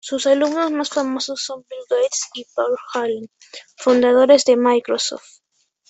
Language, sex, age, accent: Spanish, female, 19-29, España: Norte peninsular (Asturias, Castilla y León, Cantabria, País Vasco, Navarra, Aragón, La Rioja, Guadalajara, Cuenca)